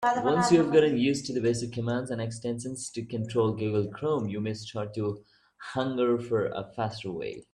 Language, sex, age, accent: English, male, 19-29, India and South Asia (India, Pakistan, Sri Lanka)